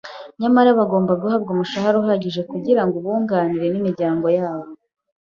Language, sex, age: Kinyarwanda, female, 19-29